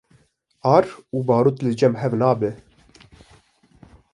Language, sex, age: Kurdish, male, 19-29